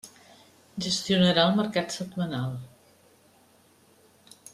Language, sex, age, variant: Catalan, female, 50-59, Central